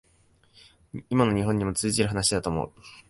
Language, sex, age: Japanese, male, 19-29